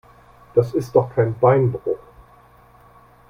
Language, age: German, 60-69